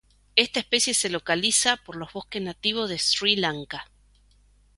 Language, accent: Spanish, Rioplatense: Argentina, Uruguay, este de Bolivia, Paraguay